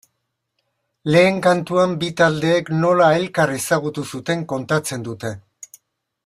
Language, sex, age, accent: Basque, male, 60-69, Mendebalekoa (Araba, Bizkaia, Gipuzkoako mendebaleko herri batzuk)